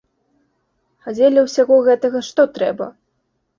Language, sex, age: Belarusian, female, under 19